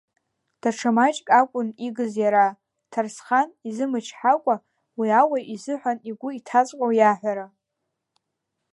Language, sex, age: Abkhazian, female, 19-29